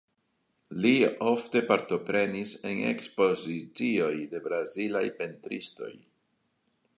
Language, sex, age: Esperanto, male, 60-69